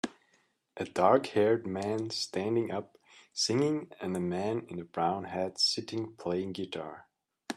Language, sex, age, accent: English, male, 19-29, United States English